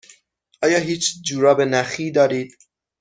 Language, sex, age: Persian, male, 19-29